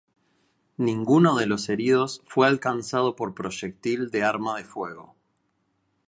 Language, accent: Spanish, Rioplatense: Argentina, Uruguay, este de Bolivia, Paraguay